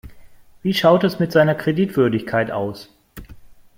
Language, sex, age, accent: German, male, 50-59, Deutschland Deutsch